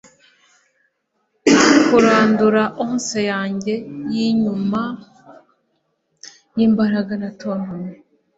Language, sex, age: Kinyarwanda, female, 19-29